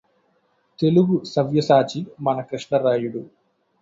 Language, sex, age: Telugu, male, 19-29